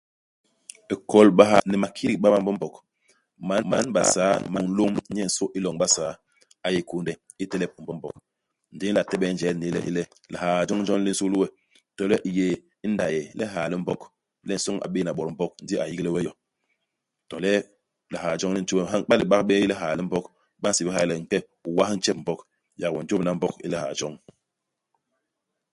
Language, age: Basaa, 40-49